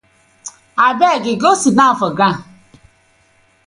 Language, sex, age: Nigerian Pidgin, female, 40-49